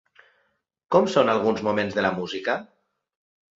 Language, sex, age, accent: Catalan, male, 30-39, valencià